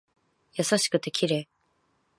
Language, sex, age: Japanese, female, 19-29